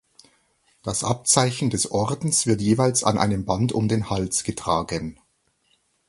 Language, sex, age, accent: German, male, 50-59, Deutschland Deutsch